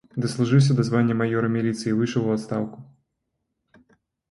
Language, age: Belarusian, 19-29